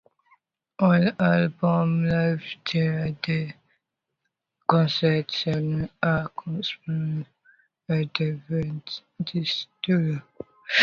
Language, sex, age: French, female, 19-29